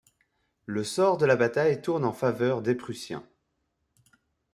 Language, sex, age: French, male, 30-39